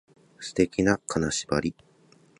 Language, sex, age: Japanese, male, 30-39